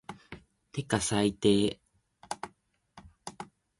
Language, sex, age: Japanese, male, 19-29